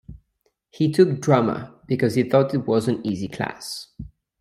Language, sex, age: English, male, 30-39